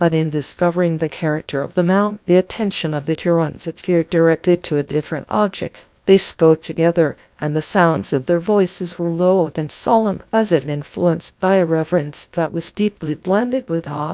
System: TTS, GlowTTS